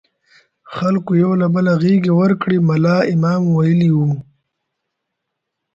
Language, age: Pashto, 19-29